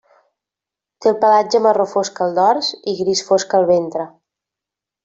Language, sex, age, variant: Catalan, female, 40-49, Central